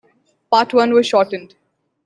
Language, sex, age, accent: English, female, 19-29, India and South Asia (India, Pakistan, Sri Lanka)